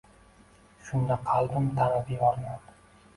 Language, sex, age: Uzbek, male, 19-29